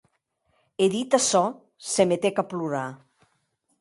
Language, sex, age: Occitan, female, 60-69